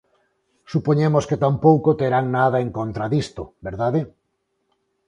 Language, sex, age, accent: Galician, male, 40-49, Normativo (estándar); Neofalante